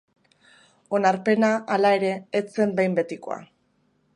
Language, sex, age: Basque, female, 19-29